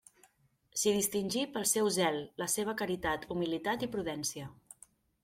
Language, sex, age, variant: Catalan, female, 30-39, Central